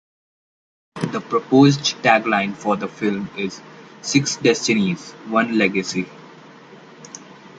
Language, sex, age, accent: English, male, 19-29, India and South Asia (India, Pakistan, Sri Lanka)